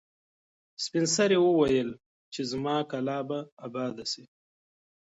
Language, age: Pashto, 30-39